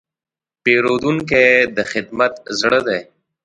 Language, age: Pashto, 19-29